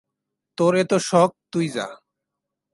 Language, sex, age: Bengali, male, 19-29